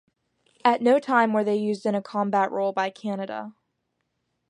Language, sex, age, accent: English, female, under 19, United States English